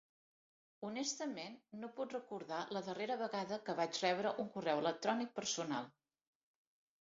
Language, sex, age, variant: Catalan, female, 50-59, Central